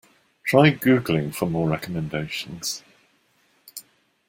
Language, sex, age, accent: English, male, 60-69, England English